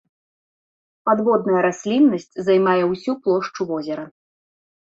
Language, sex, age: Belarusian, female, 19-29